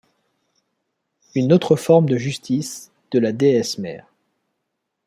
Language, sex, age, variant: French, male, 30-39, Français de métropole